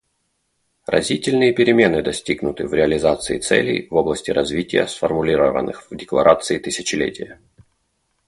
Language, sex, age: Russian, male, 30-39